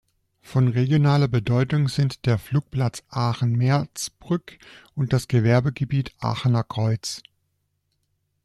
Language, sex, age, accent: German, male, 40-49, Deutschland Deutsch